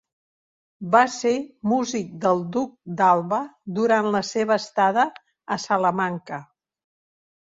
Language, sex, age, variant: Catalan, female, 60-69, Central